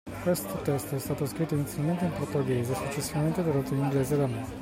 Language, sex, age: Italian, male, 40-49